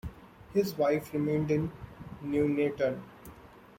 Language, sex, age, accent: English, male, 19-29, India and South Asia (India, Pakistan, Sri Lanka)